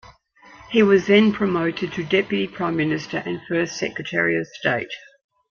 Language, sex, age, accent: English, female, 60-69, Australian English